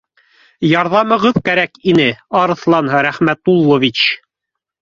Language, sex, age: Bashkir, male, 30-39